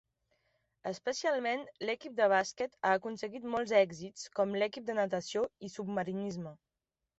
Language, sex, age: Catalan, female, 19-29